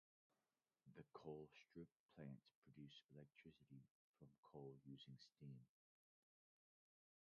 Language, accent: English, United States English